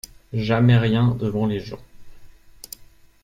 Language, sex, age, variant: French, male, 30-39, Français de métropole